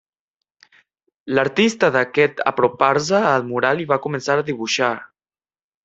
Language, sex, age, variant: Catalan, male, 19-29, Central